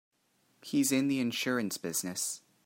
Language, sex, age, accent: English, male, 19-29, United States English